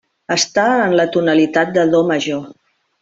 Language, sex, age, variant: Catalan, female, 50-59, Central